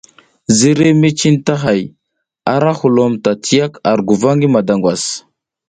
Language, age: South Giziga, 30-39